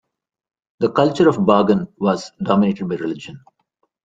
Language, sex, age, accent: English, male, 40-49, India and South Asia (India, Pakistan, Sri Lanka)